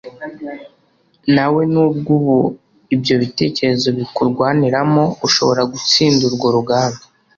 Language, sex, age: Kinyarwanda, male, under 19